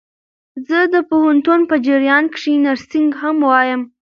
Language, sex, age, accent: Pashto, female, under 19, کندهاری لهجه